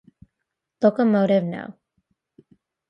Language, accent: English, United States English